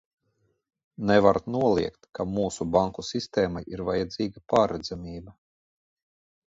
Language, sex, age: Latvian, male, 40-49